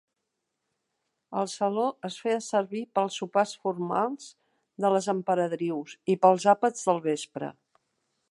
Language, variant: Catalan, Central